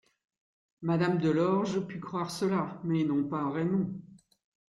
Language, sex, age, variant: French, female, 60-69, Français de métropole